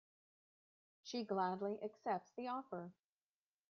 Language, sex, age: English, female, 40-49